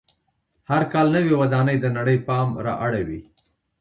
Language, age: Pashto, 50-59